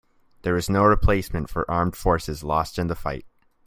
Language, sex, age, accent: English, male, 19-29, United States English